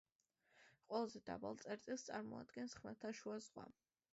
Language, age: Georgian, under 19